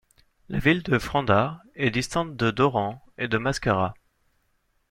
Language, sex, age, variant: French, male, 19-29, Français de métropole